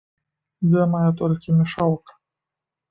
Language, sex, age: Belarusian, male, 30-39